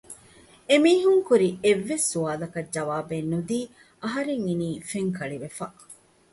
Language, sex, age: Divehi, female, 40-49